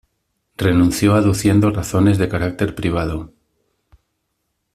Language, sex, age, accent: Spanish, male, 60-69, España: Centro-Sur peninsular (Madrid, Toledo, Castilla-La Mancha)